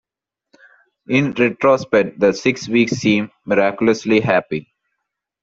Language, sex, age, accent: English, male, 19-29, India and South Asia (India, Pakistan, Sri Lanka)